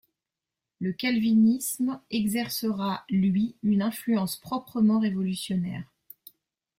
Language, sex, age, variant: French, female, 40-49, Français de métropole